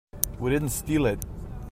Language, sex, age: English, male, 30-39